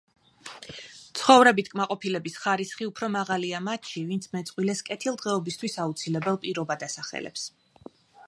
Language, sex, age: Georgian, female, 40-49